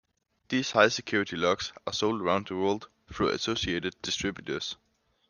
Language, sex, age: English, male, under 19